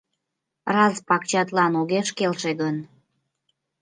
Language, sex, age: Mari, female, 19-29